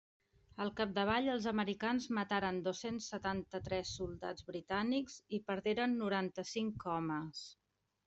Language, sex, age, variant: Catalan, female, 40-49, Central